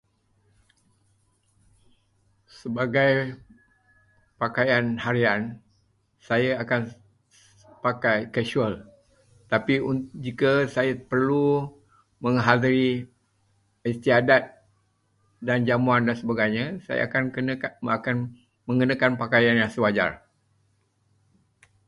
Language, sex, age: Malay, male, 70-79